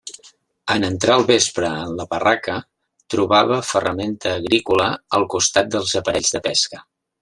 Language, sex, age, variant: Catalan, male, 60-69, Central